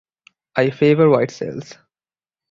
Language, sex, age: English, male, 19-29